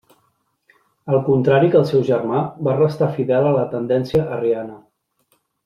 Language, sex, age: Catalan, male, 30-39